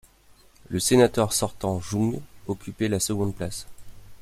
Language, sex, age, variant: French, male, 30-39, Français de métropole